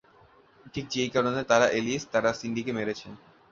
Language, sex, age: Bengali, male, under 19